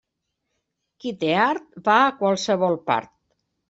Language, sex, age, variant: Catalan, female, 60-69, Central